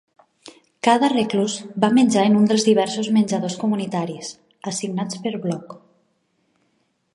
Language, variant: Catalan, Nord-Occidental